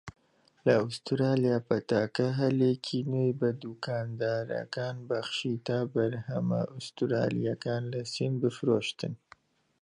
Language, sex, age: Central Kurdish, male, 30-39